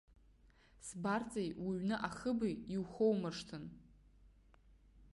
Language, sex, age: Abkhazian, female, 19-29